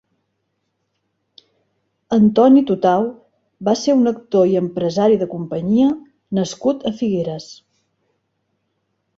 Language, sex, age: Catalan, female, 40-49